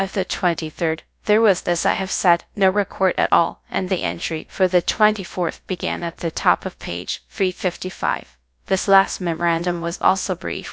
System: TTS, GradTTS